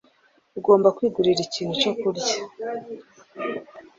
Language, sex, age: Kinyarwanda, female, 30-39